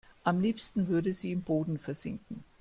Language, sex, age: German, female, 50-59